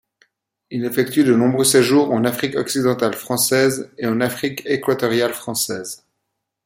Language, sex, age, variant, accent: French, male, 30-39, Français d'Europe, Français de Suisse